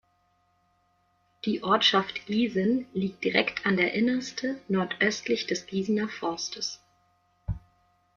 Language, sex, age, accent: German, female, 19-29, Deutschland Deutsch